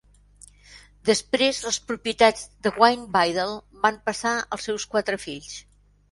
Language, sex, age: Catalan, female, 70-79